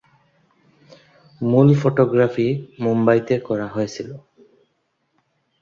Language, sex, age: Bengali, male, 19-29